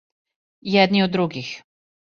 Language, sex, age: Serbian, female, 50-59